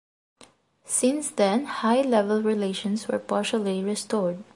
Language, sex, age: English, female, 19-29